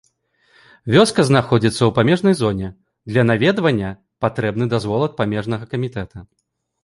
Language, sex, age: Belarusian, male, 30-39